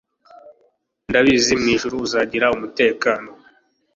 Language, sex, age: Kinyarwanda, male, 19-29